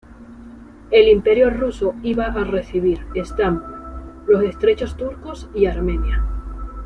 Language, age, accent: Spanish, 40-49, España: Norte peninsular (Asturias, Castilla y León, Cantabria, País Vasco, Navarra, Aragón, La Rioja, Guadalajara, Cuenca)